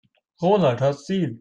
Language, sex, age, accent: German, male, 19-29, Österreichisches Deutsch